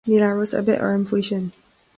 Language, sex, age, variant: Irish, female, 19-29, Gaeilge na Mumhan